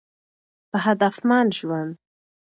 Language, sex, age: Pashto, female, 19-29